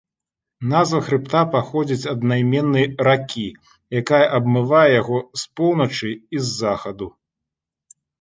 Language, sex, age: Belarusian, male, 40-49